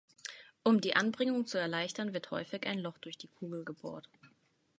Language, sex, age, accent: German, female, 19-29, Deutschland Deutsch